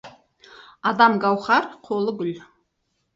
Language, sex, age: Kazakh, female, 40-49